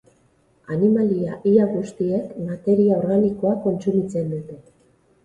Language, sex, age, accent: Basque, female, 50-59, Erdialdekoa edo Nafarra (Gipuzkoa, Nafarroa)